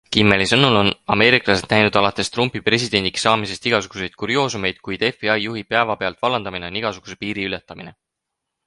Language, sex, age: Estonian, male, 19-29